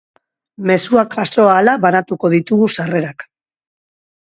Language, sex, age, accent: Basque, female, 40-49, Mendebalekoa (Araba, Bizkaia, Gipuzkoako mendebaleko herri batzuk)